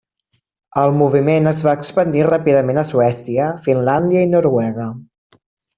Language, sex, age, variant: Catalan, male, 30-39, Septentrional